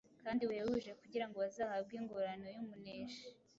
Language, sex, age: Kinyarwanda, female, 19-29